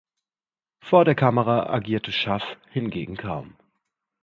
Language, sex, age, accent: German, male, 30-39, Deutschland Deutsch